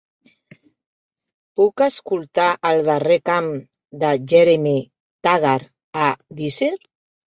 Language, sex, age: Catalan, female, 50-59